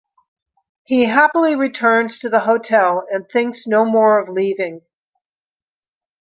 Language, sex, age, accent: English, female, 60-69, United States English